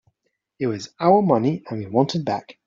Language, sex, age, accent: English, male, 30-39, England English